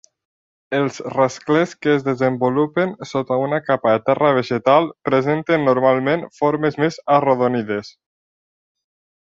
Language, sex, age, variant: Catalan, male, under 19, Nord-Occidental